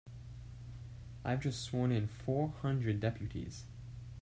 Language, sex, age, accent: English, male, 19-29, United States English